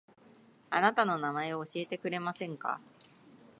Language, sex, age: Japanese, female, 19-29